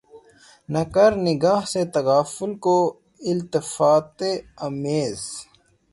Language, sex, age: Urdu, male, 19-29